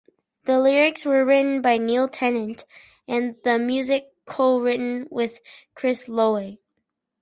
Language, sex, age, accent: English, male, under 19, United States English